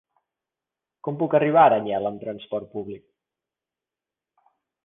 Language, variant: Catalan, Septentrional